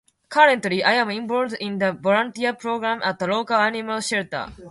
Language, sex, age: English, female, 19-29